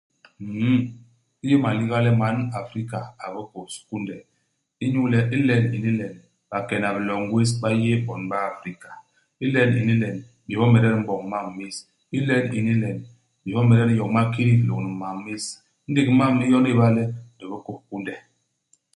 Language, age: Basaa, 40-49